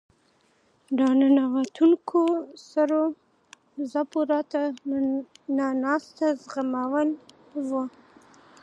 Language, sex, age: Pashto, female, 19-29